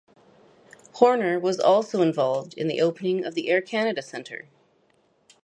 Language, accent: English, Canadian English